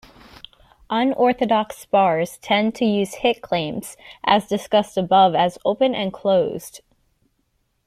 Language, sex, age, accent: English, female, 19-29, United States English